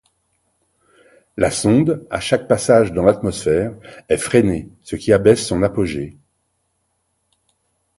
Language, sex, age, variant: French, male, 60-69, Français de métropole